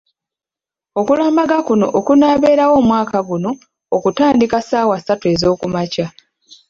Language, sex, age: Ganda, female, 30-39